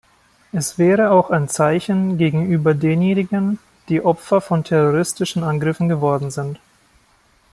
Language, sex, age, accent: German, female, 19-29, Deutschland Deutsch